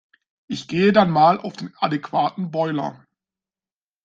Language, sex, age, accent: German, male, 19-29, Deutschland Deutsch